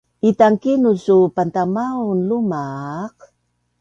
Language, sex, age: Bunun, female, 60-69